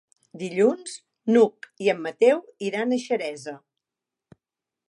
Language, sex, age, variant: Catalan, female, 60-69, Central